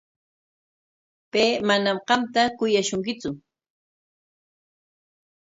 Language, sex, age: Corongo Ancash Quechua, female, 50-59